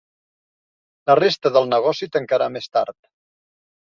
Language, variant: Catalan, Central